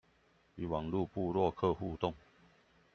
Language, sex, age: Chinese, male, 40-49